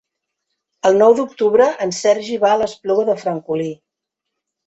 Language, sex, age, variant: Catalan, female, 50-59, Central